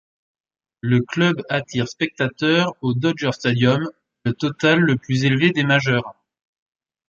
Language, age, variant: French, 30-39, Français de métropole